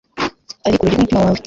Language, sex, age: Kinyarwanda, female, 19-29